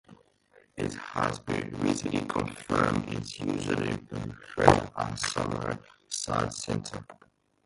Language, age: English, 19-29